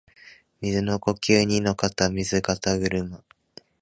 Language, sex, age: Japanese, male, under 19